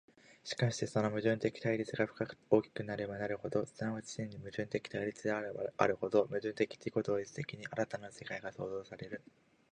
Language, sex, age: Japanese, male, 19-29